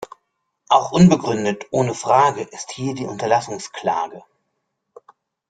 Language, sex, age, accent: German, male, 50-59, Deutschland Deutsch